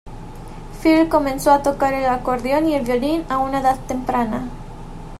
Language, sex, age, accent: Spanish, female, 19-29, México